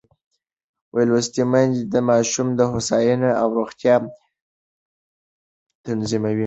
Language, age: Pashto, under 19